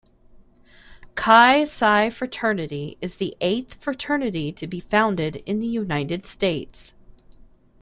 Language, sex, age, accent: English, female, 30-39, United States English